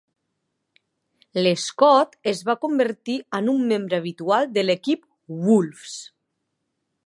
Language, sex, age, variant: Catalan, female, 19-29, Nord-Occidental